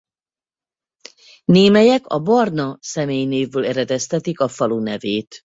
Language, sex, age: Hungarian, female, 50-59